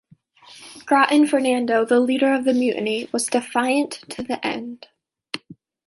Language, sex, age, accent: English, female, 19-29, United States English